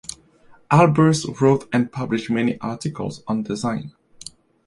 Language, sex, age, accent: English, male, 19-29, Canadian English